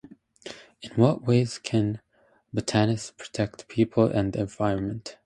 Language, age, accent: English, 19-29, United States English